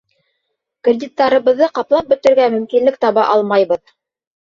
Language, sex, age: Bashkir, female, 30-39